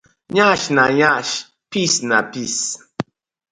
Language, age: Nigerian Pidgin, 30-39